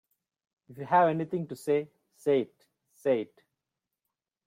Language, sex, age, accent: English, male, 30-39, India and South Asia (India, Pakistan, Sri Lanka)